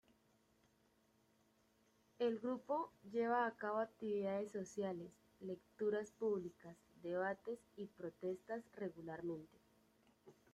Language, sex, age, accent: Spanish, male, 19-29, Caribe: Cuba, Venezuela, Puerto Rico, República Dominicana, Panamá, Colombia caribeña, México caribeño, Costa del golfo de México